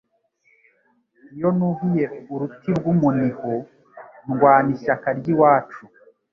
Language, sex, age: Kinyarwanda, male, 30-39